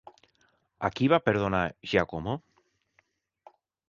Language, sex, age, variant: Catalan, male, 30-39, Central